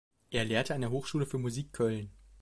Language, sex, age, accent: German, male, 19-29, Deutschland Deutsch